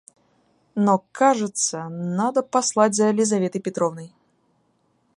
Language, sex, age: Russian, female, 19-29